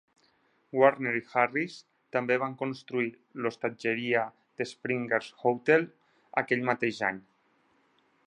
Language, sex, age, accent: Catalan, male, 30-39, Tortosí